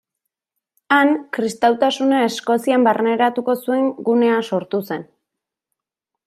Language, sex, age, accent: Basque, female, 30-39, Erdialdekoa edo Nafarra (Gipuzkoa, Nafarroa)